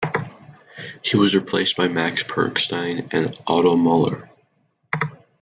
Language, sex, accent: English, male, United States English